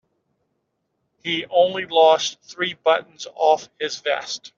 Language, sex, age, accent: English, male, 50-59, United States English